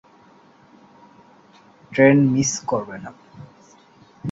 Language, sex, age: Bengali, male, 19-29